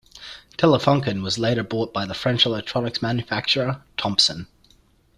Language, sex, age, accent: English, male, 19-29, Australian English